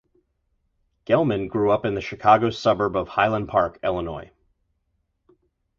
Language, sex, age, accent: English, male, 30-39, United States English